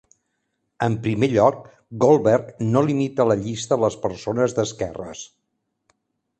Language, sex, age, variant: Catalan, male, 70-79, Central